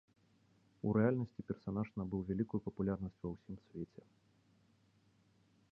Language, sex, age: Belarusian, male, 19-29